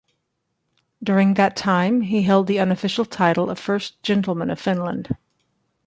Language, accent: English, United States English